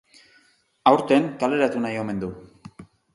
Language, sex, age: Basque, male, 40-49